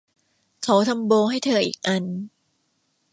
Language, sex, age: Thai, female, 50-59